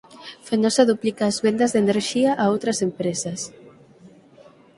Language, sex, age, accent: Galician, female, 19-29, Atlántico (seseo e gheada); Normativo (estándar)